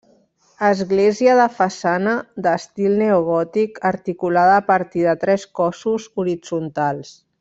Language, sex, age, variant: Catalan, female, 40-49, Central